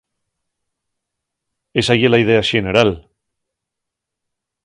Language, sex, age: Asturian, male, 40-49